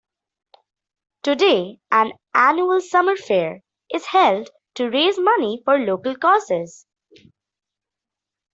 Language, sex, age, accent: English, female, under 19, India and South Asia (India, Pakistan, Sri Lanka)